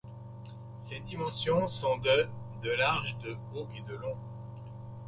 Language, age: French, 60-69